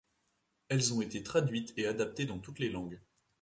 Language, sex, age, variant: French, male, 19-29, Français de métropole